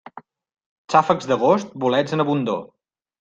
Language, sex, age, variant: Catalan, male, 40-49, Central